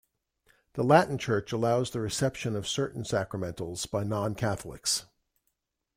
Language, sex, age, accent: English, male, 70-79, United States English